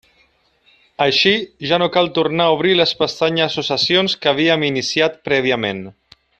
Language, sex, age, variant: Catalan, male, 30-39, Central